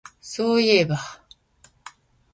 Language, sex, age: Japanese, female, 50-59